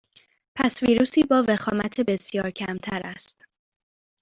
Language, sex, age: Persian, female, 19-29